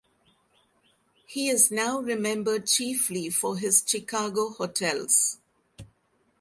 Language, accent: English, India and South Asia (India, Pakistan, Sri Lanka)